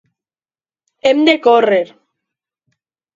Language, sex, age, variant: Catalan, female, under 19, Alacantí